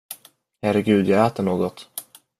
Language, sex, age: Swedish, male, under 19